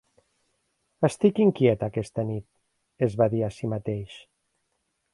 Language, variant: Catalan, Nord-Occidental